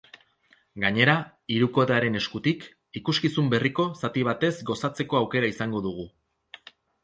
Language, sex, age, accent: Basque, male, 30-39, Erdialdekoa edo Nafarra (Gipuzkoa, Nafarroa)